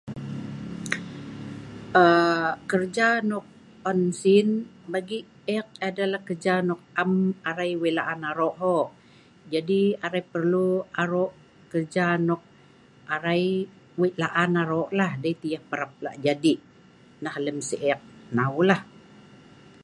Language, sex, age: Sa'ban, female, 50-59